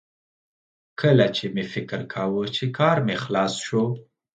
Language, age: Pashto, 19-29